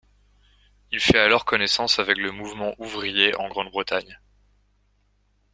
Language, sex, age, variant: French, male, 19-29, Français de métropole